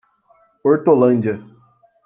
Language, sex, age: Portuguese, male, 19-29